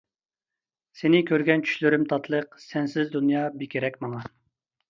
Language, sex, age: Uyghur, male, 30-39